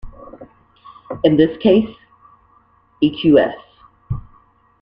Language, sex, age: English, female, 19-29